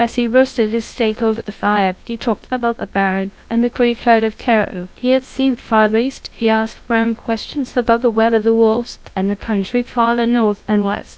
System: TTS, GlowTTS